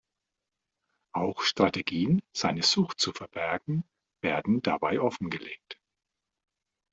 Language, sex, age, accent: German, male, 40-49, Deutschland Deutsch